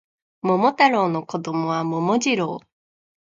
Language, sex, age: Japanese, female, 19-29